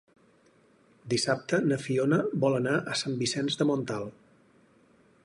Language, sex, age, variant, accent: Catalan, male, 40-49, Central, central